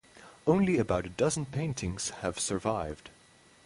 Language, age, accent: English, 19-29, United States English; England English